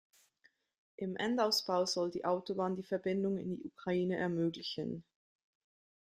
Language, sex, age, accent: German, female, 30-39, Schweizerdeutsch